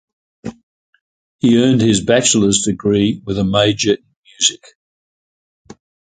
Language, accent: English, Australian English